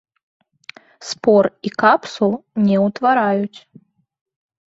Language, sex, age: Belarusian, female, 30-39